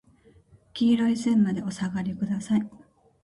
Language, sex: Japanese, female